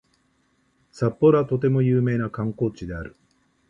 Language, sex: Japanese, male